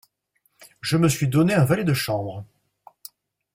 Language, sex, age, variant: French, male, 50-59, Français de métropole